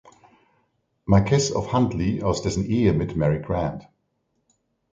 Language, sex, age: German, male, 60-69